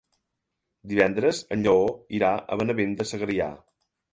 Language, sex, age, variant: Catalan, male, 40-49, Central